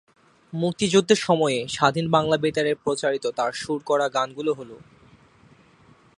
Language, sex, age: Bengali, male, 19-29